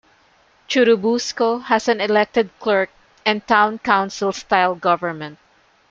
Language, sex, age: English, female, 50-59